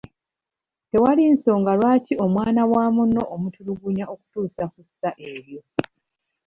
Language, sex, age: Ganda, female, 30-39